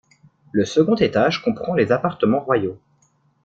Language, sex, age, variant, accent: French, male, 19-29, Français d'Europe, Français de Suisse